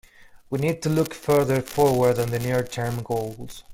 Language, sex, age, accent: English, male, 19-29, United States English